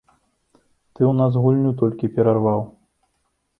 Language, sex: Belarusian, male